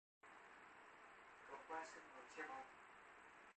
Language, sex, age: Vietnamese, male, 19-29